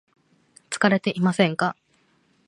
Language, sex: Japanese, female